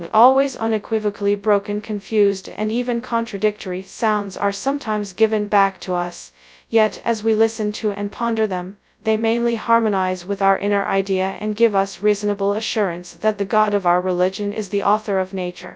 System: TTS, FastPitch